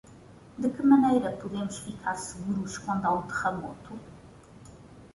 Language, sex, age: Portuguese, female, 30-39